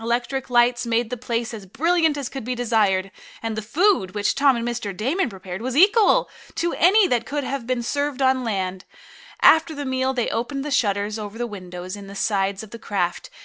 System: none